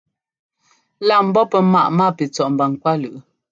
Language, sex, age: Ngomba, female, 30-39